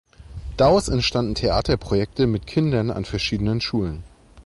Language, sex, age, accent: German, male, 30-39, Deutschland Deutsch